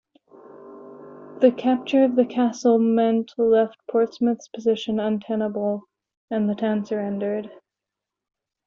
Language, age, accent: English, 19-29, United States English